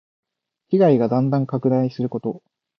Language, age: Japanese, 19-29